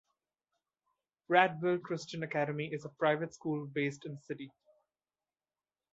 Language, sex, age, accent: English, male, 19-29, India and South Asia (India, Pakistan, Sri Lanka)